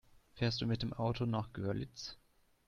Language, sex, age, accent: German, male, 19-29, Deutschland Deutsch